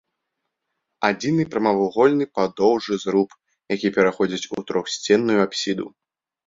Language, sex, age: Belarusian, male, under 19